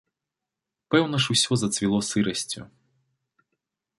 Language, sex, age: Belarusian, male, 19-29